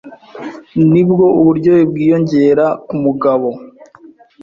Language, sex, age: Kinyarwanda, male, 19-29